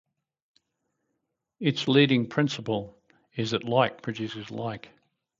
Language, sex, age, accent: English, male, 60-69, Australian English